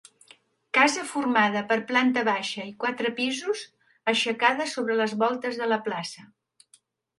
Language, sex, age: Catalan, female, 60-69